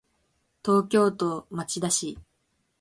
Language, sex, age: Japanese, female, under 19